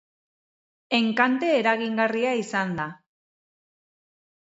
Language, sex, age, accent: Basque, female, 40-49, Mendebalekoa (Araba, Bizkaia, Gipuzkoako mendebaleko herri batzuk)